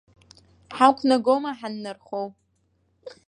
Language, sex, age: Abkhazian, female, under 19